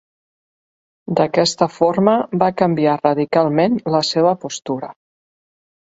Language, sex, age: Catalan, female, 50-59